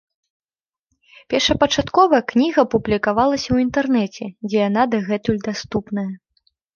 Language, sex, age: Belarusian, female, 19-29